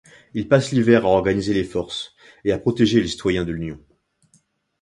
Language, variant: French, Français de métropole